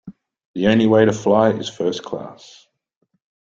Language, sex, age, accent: English, male, 30-39, Australian English